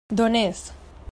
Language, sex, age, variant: Catalan, female, 30-39, Central